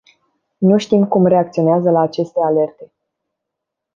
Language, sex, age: Romanian, female, 19-29